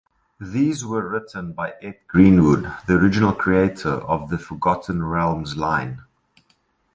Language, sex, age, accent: English, male, 30-39, Southern African (South Africa, Zimbabwe, Namibia)